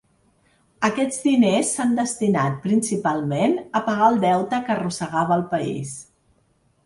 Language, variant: Catalan, Central